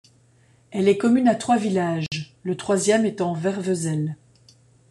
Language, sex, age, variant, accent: French, female, 40-49, Français d'Europe, Français de Belgique